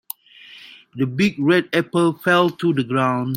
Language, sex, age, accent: English, male, 50-59, Malaysian English